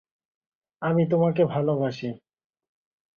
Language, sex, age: Bengali, male, 30-39